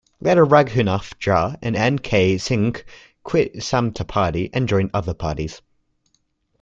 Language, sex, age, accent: English, male, under 19, Australian English